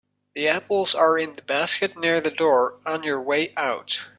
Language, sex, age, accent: English, male, 19-29, United States English